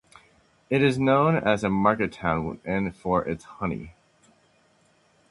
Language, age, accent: English, 19-29, United States English